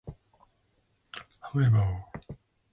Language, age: English, 19-29